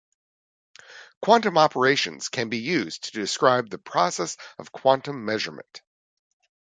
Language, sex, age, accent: English, male, 50-59, United States English